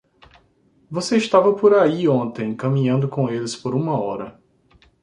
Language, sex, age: Portuguese, male, 40-49